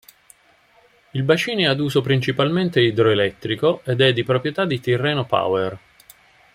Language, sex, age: Italian, male, 50-59